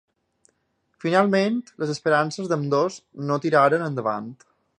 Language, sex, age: Catalan, male, 19-29